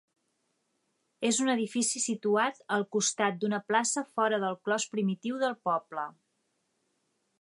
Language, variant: Catalan, Septentrional